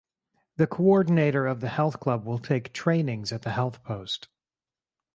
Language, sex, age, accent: English, male, 30-39, Canadian English